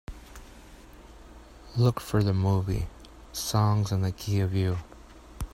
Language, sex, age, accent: English, male, 30-39, United States English